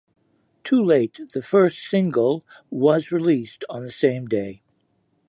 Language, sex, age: English, male, 70-79